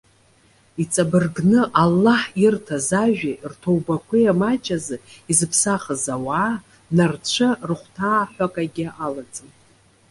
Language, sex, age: Abkhazian, female, 40-49